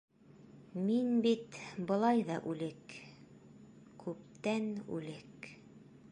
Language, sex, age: Bashkir, female, 30-39